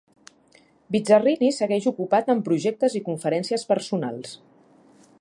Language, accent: Catalan, central; nord-occidental